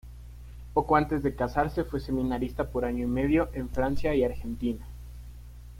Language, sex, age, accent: Spanish, male, under 19, Andino-Pacífico: Colombia, Perú, Ecuador, oeste de Bolivia y Venezuela andina